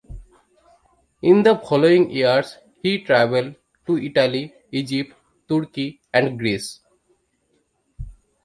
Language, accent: English, India and South Asia (India, Pakistan, Sri Lanka)